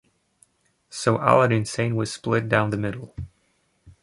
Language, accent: English, United States English